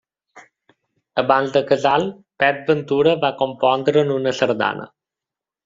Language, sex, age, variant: Catalan, male, 30-39, Balear